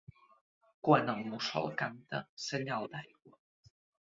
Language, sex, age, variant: Catalan, male, under 19, Central